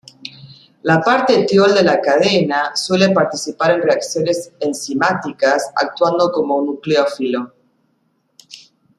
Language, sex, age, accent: Spanish, female, 50-59, Rioplatense: Argentina, Uruguay, este de Bolivia, Paraguay